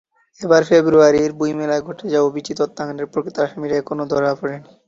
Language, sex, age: Bengali, male, 19-29